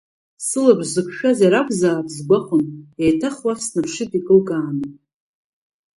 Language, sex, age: Abkhazian, female, 40-49